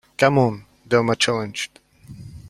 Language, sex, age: English, male, 19-29